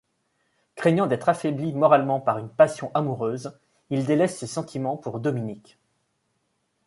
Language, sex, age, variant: French, male, 30-39, Français de métropole